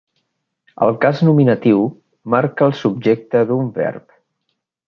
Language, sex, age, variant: Catalan, male, 40-49, Central